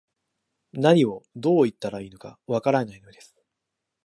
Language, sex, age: Japanese, male, 19-29